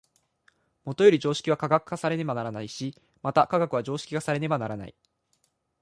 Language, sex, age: Japanese, male, 19-29